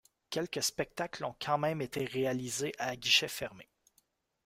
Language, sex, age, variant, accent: French, male, 30-39, Français d'Amérique du Nord, Français du Canada